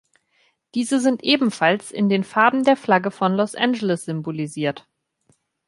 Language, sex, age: German, female, 19-29